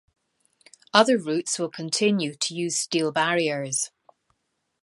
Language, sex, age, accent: English, female, 50-59, Scottish English